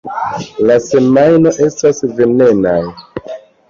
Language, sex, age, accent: Esperanto, male, 30-39, Internacia